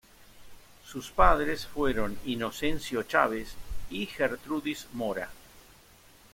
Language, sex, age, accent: Spanish, male, 60-69, Rioplatense: Argentina, Uruguay, este de Bolivia, Paraguay